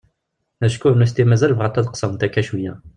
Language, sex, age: Kabyle, male, 19-29